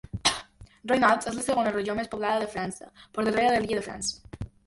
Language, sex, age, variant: Catalan, female, under 19, Balear